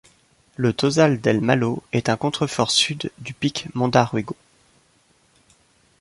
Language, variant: French, Français de métropole